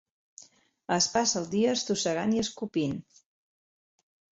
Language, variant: Catalan, Central